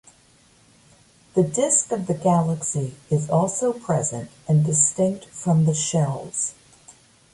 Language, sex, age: English, female, 60-69